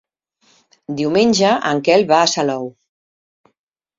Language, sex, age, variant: Catalan, female, 50-59, Central